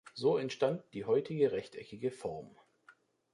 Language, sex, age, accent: German, male, 30-39, Deutschland Deutsch